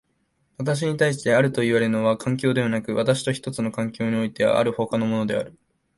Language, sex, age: Japanese, male, 19-29